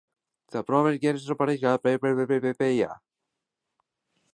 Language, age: English, 19-29